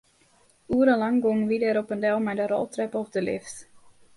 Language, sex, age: Western Frisian, female, 19-29